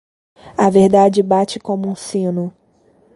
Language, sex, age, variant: Portuguese, female, 30-39, Portuguese (Brasil)